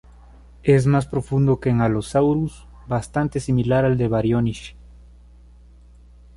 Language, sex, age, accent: Spanish, male, 19-29, América central